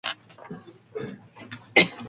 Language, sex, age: Japanese, female, 19-29